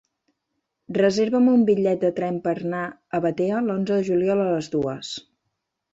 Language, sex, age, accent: Catalan, female, 30-39, gironí